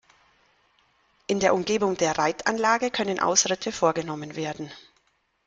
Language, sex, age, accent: German, female, 40-49, Deutschland Deutsch